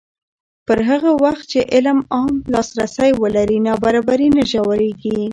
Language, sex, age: Pashto, female, 40-49